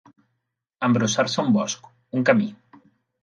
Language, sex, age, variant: Catalan, male, 30-39, Central